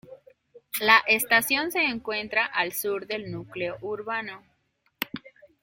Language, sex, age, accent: Spanish, female, 30-39, México